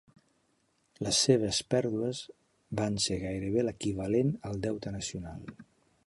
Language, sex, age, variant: Catalan, male, 70-79, Central